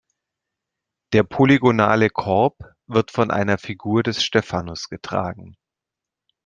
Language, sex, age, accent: German, male, 30-39, Deutschland Deutsch